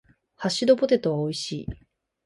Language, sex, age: Japanese, female, 19-29